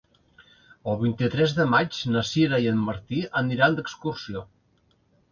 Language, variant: Catalan, Central